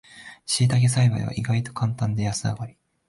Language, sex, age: Japanese, male, 19-29